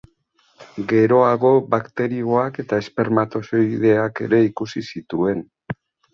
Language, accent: Basque, Mendebalekoa (Araba, Bizkaia, Gipuzkoako mendebaleko herri batzuk)